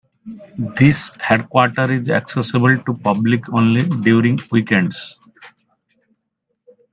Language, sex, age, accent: English, male, 40-49, India and South Asia (India, Pakistan, Sri Lanka)